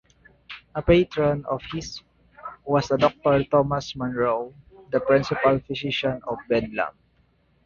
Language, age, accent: English, 19-29, United States English